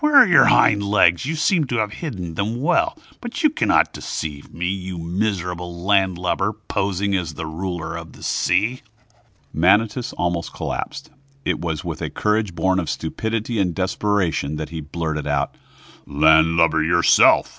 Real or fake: real